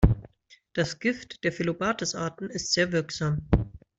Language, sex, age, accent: German, male, 30-39, Deutschland Deutsch